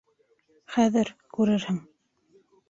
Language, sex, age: Bashkir, female, 19-29